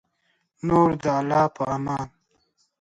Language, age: Pashto, 19-29